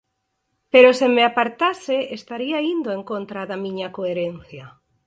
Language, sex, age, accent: Galician, female, 50-59, Normativo (estándar)